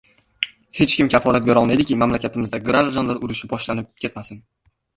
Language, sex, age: Uzbek, male, under 19